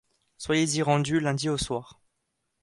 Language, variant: French, Français de métropole